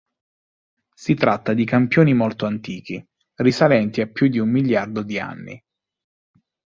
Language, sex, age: Italian, male, 30-39